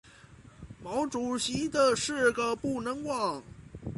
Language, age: Chinese, 30-39